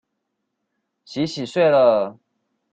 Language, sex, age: Chinese, male, 19-29